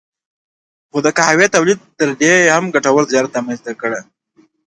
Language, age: Pashto, 30-39